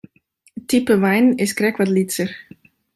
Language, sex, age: Western Frisian, female, 30-39